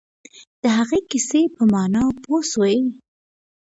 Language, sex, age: Pashto, female, 19-29